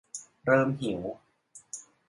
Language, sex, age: Thai, male, 19-29